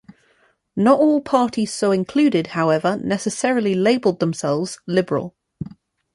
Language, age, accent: English, 30-39, England English